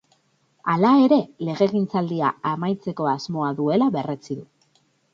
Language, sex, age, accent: Basque, female, 30-39, Mendebalekoa (Araba, Bizkaia, Gipuzkoako mendebaleko herri batzuk)